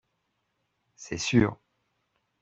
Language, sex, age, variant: French, male, 50-59, Français de métropole